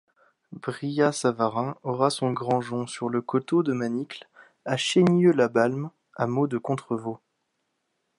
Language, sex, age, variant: French, male, 19-29, Français de métropole